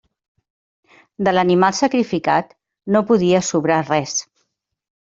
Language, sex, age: Catalan, female, 50-59